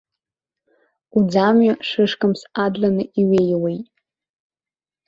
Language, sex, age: Abkhazian, female, under 19